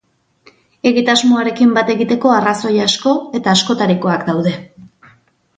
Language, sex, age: Basque, female, 40-49